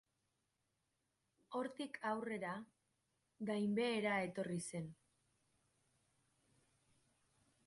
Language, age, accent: Basque, 19-29, Mendebalekoa (Araba, Bizkaia, Gipuzkoako mendebaleko herri batzuk)